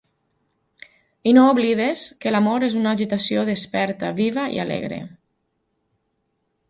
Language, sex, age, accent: Catalan, female, 40-49, valencià